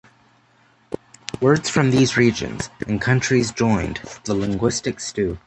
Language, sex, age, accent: English, male, under 19, United States English